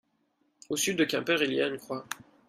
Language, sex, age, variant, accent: French, male, 19-29, Français d'Europe, Français de Belgique